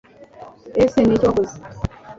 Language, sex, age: Kinyarwanda, female, 30-39